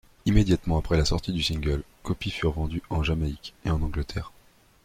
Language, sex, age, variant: French, male, 19-29, Français de métropole